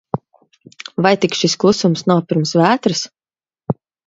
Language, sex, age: Latvian, female, 30-39